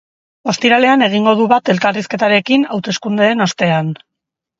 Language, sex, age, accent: Basque, female, 40-49, Erdialdekoa edo Nafarra (Gipuzkoa, Nafarroa)